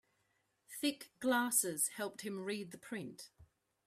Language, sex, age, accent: English, female, 40-49, Australian English